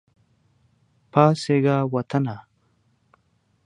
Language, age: Pashto, 19-29